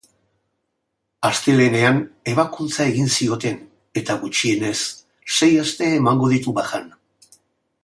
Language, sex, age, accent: Basque, male, 60-69, Mendebalekoa (Araba, Bizkaia, Gipuzkoako mendebaleko herri batzuk)